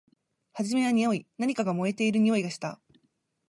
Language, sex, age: Japanese, female, 19-29